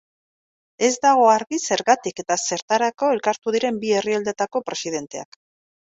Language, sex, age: Basque, female, 40-49